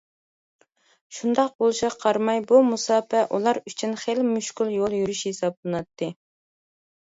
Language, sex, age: Uyghur, female, 19-29